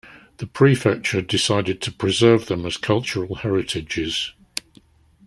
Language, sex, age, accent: English, male, 60-69, England English